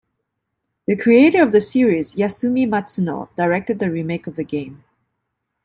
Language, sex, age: English, female, 30-39